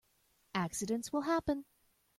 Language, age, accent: English, 30-39, United States English